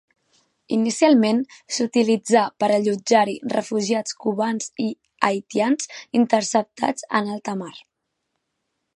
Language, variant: Catalan, Central